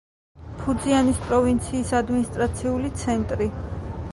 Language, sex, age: Georgian, female, 30-39